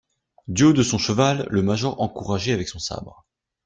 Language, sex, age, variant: French, male, 19-29, Français de métropole